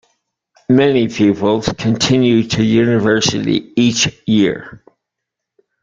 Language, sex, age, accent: English, male, 60-69, United States English